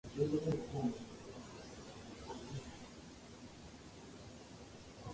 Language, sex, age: English, male, under 19